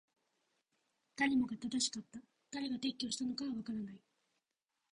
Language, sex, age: Japanese, female, 19-29